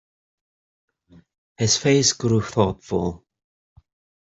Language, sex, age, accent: English, male, 40-49, England English